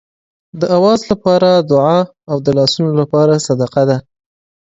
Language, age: Pashto, 19-29